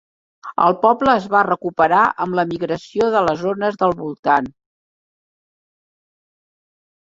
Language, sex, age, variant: Catalan, female, 50-59, Central